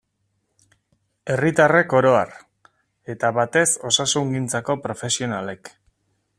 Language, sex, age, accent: Basque, male, 40-49, Erdialdekoa edo Nafarra (Gipuzkoa, Nafarroa)